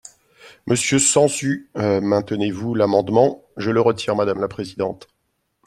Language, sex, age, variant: French, male, 50-59, Français de métropole